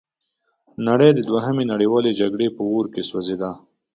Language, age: Pashto, 30-39